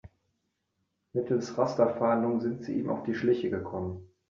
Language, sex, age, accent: German, male, 30-39, Deutschland Deutsch